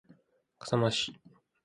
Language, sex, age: Japanese, male, 19-29